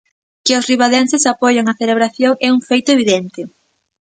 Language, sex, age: Galician, female, 19-29